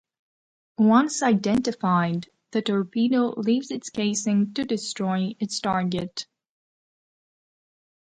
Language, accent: English, United States English